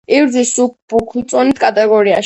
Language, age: Georgian, 30-39